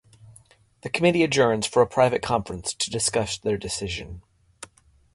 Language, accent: English, United States English